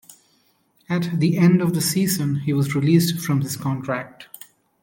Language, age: English, 30-39